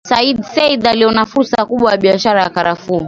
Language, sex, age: Swahili, female, 30-39